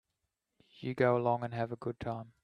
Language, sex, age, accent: English, male, 30-39, Australian English